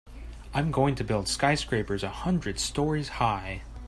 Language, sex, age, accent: English, male, 19-29, United States English